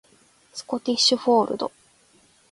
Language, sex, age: Japanese, female, 19-29